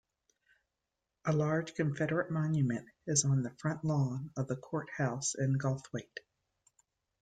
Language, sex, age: English, female, 50-59